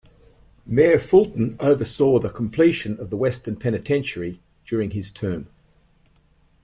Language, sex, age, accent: English, male, 60-69, Australian English